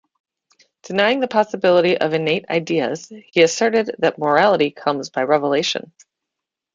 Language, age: English, 30-39